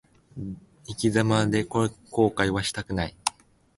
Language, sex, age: Japanese, male, 19-29